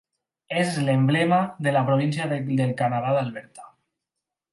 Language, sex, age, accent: Catalan, male, 19-29, valencià